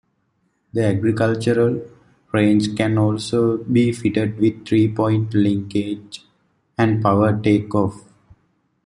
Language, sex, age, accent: English, male, 19-29, United States English